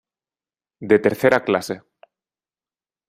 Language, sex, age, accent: Spanish, male, 30-39, España: Centro-Sur peninsular (Madrid, Toledo, Castilla-La Mancha)